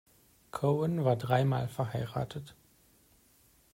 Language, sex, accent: German, male, Deutschland Deutsch